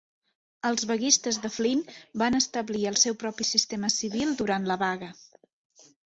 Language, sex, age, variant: Catalan, female, 30-39, Central